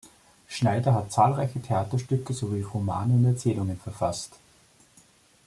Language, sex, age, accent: German, male, 30-39, Österreichisches Deutsch